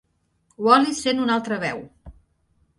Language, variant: Catalan, Nord-Occidental